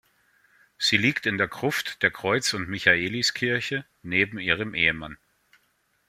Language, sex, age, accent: German, male, 40-49, Deutschland Deutsch